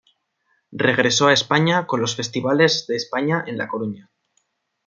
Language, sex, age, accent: Spanish, male, 19-29, España: Norte peninsular (Asturias, Castilla y León, Cantabria, País Vasco, Navarra, Aragón, La Rioja, Guadalajara, Cuenca)